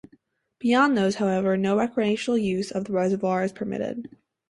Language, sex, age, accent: English, female, under 19, United States English